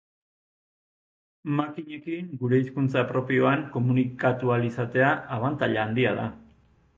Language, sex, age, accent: Basque, male, 50-59, Erdialdekoa edo Nafarra (Gipuzkoa, Nafarroa)